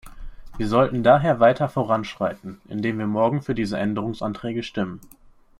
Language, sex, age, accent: German, male, under 19, Deutschland Deutsch